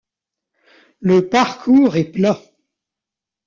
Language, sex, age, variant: French, male, 40-49, Français de métropole